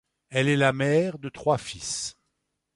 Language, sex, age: French, male, 60-69